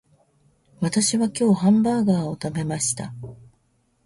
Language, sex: Japanese, female